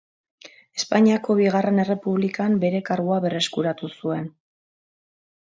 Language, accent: Basque, Mendebalekoa (Araba, Bizkaia, Gipuzkoako mendebaleko herri batzuk)